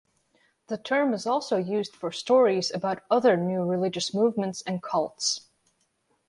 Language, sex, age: English, female, 19-29